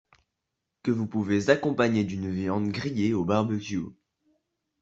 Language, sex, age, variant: French, male, under 19, Français de métropole